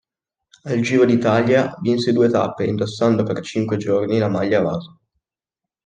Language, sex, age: Italian, male, under 19